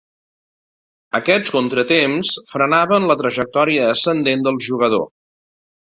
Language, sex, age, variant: Catalan, male, 50-59, Central